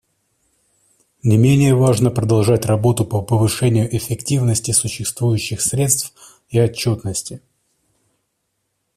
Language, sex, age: Russian, male, 30-39